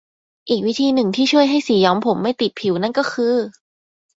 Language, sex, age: Thai, female, under 19